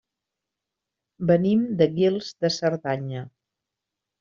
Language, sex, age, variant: Catalan, female, 50-59, Central